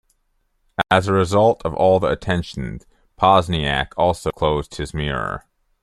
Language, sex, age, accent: English, male, 30-39, Canadian English